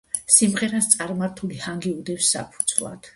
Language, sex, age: Georgian, female, 60-69